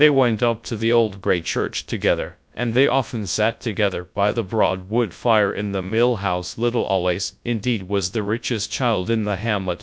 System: TTS, GradTTS